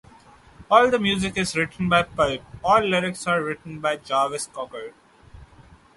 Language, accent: English, India and South Asia (India, Pakistan, Sri Lanka)